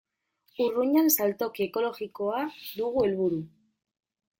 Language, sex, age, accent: Basque, female, 19-29, Mendebalekoa (Araba, Bizkaia, Gipuzkoako mendebaleko herri batzuk)